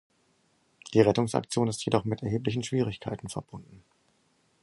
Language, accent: German, Norddeutsch